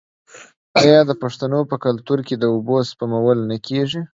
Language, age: Pashto, under 19